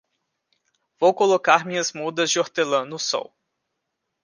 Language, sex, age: Portuguese, male, 19-29